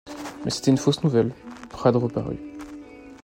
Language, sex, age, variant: French, male, 19-29, Français de métropole